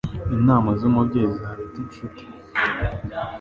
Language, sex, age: Kinyarwanda, male, 19-29